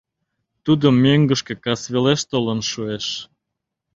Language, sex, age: Mari, male, 30-39